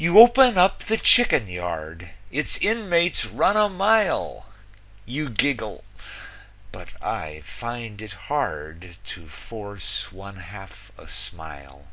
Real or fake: real